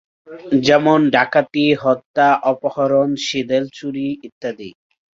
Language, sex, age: Bengali, male, 19-29